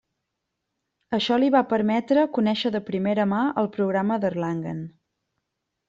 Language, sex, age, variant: Catalan, female, 30-39, Central